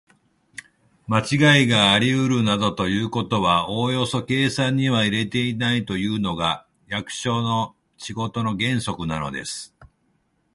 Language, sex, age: Japanese, male, 50-59